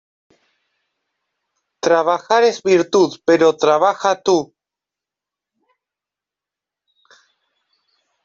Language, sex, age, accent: Spanish, male, 19-29, Rioplatense: Argentina, Uruguay, este de Bolivia, Paraguay